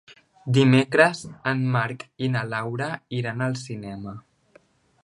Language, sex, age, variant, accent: Catalan, male, under 19, Central, central